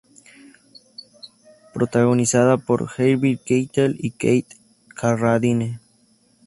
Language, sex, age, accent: Spanish, male, 19-29, México